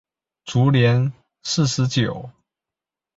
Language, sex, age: Chinese, male, 30-39